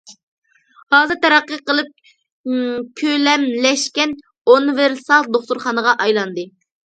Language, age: Uyghur, 19-29